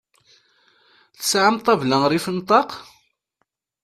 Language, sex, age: Kabyle, male, 30-39